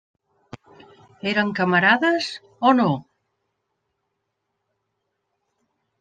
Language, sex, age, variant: Catalan, female, 50-59, Central